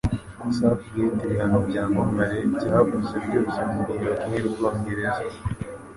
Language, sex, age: Kinyarwanda, male, 19-29